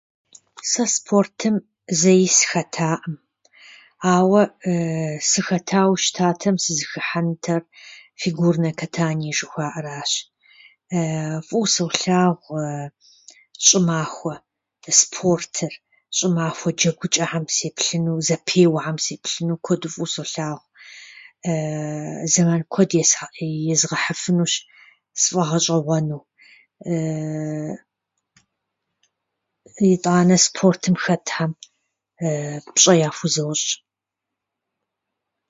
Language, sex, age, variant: Kabardian, female, 50-59, Адыгэбзэ (Къэбэрдей, Кирил, псоми зэдай)